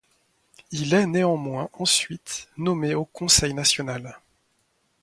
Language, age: French, 40-49